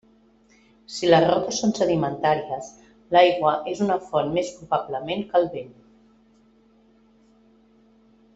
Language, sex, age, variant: Catalan, female, 40-49, Central